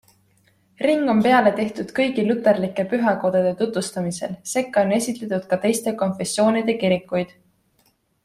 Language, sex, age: Estonian, female, 19-29